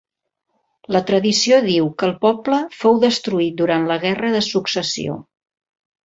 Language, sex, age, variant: Catalan, female, 60-69, Central